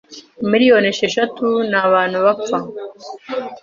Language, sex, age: Kinyarwanda, female, 19-29